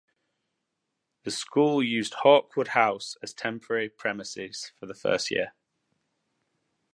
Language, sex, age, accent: English, male, 19-29, England English